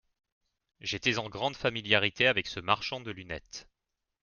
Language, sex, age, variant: French, male, 40-49, Français de métropole